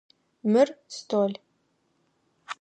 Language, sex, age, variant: Adyghe, female, 19-29, Адыгабзэ (Кирил, пстэумэ зэдыряе)